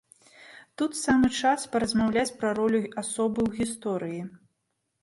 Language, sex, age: Belarusian, female, 30-39